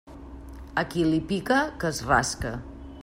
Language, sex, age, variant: Catalan, female, 50-59, Central